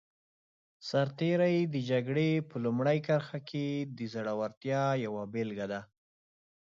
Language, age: Pashto, 30-39